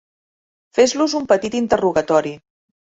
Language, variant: Catalan, Central